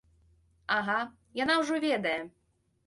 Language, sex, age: Belarusian, female, under 19